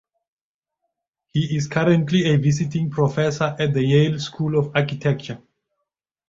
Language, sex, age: English, male, 50-59